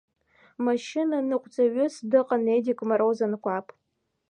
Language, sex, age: Abkhazian, female, 19-29